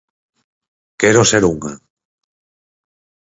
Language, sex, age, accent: Galician, male, 40-49, Central (gheada)